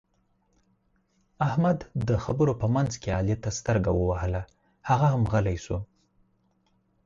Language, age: Pashto, 30-39